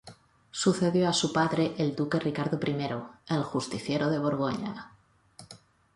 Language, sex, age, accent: Spanish, female, 40-49, España: Norte peninsular (Asturias, Castilla y León, Cantabria, País Vasco, Navarra, Aragón, La Rioja, Guadalajara, Cuenca)